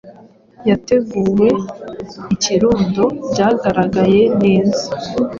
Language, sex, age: Kinyarwanda, female, 19-29